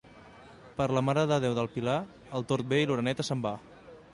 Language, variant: Catalan, Central